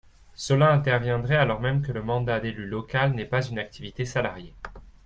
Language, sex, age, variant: French, male, 30-39, Français de métropole